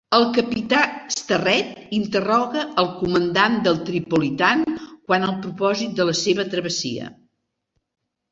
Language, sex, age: Catalan, female, 70-79